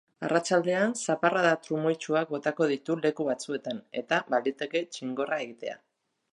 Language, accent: Basque, Mendebalekoa (Araba, Bizkaia, Gipuzkoako mendebaleko herri batzuk)